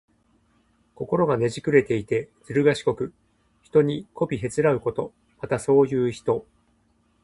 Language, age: Japanese, 50-59